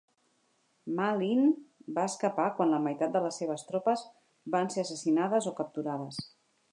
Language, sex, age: Catalan, female, 40-49